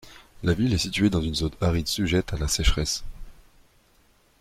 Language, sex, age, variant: French, male, 19-29, Français de métropole